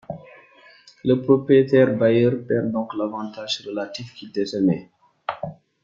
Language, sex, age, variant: French, male, 19-29, Français d'Afrique subsaharienne et des îles africaines